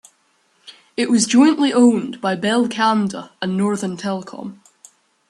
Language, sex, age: English, male, under 19